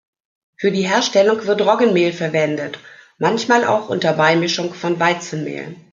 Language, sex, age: German, female, 50-59